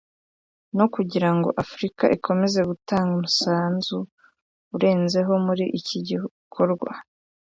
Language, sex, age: Kinyarwanda, female, 19-29